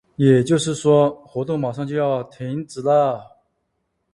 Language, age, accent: Chinese, 30-39, 出生地：湖南省